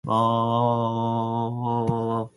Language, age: Japanese, 19-29